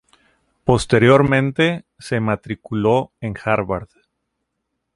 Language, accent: Spanish, México